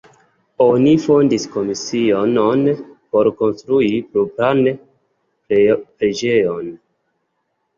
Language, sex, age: Esperanto, male, 19-29